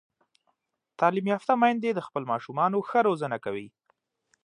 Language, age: Pashto, 19-29